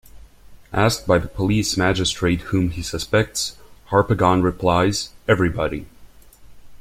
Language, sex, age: English, male, 19-29